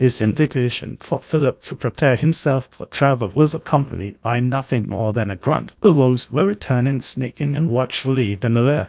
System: TTS, GlowTTS